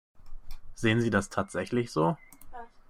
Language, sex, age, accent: German, male, under 19, Deutschland Deutsch